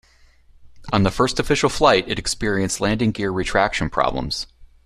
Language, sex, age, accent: English, male, 40-49, United States English